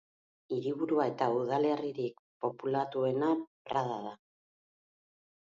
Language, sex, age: Basque, female, 40-49